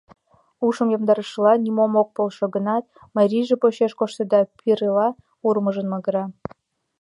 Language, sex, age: Mari, female, under 19